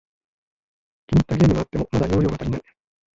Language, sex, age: Japanese, male, 60-69